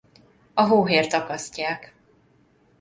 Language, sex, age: Hungarian, female, 19-29